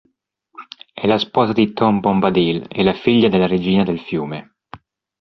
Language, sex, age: Italian, male, 40-49